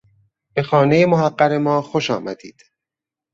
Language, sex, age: Persian, male, 30-39